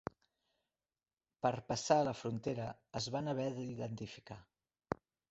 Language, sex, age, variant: Catalan, male, 40-49, Central